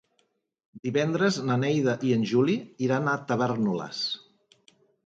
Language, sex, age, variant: Catalan, male, 50-59, Central